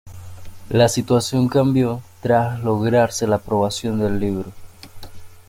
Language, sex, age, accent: Spanish, male, under 19, Caribe: Cuba, Venezuela, Puerto Rico, República Dominicana, Panamá, Colombia caribeña, México caribeño, Costa del golfo de México